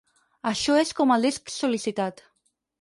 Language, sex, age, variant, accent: Catalan, female, 19-29, Central, central